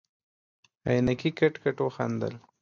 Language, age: Pashto, 19-29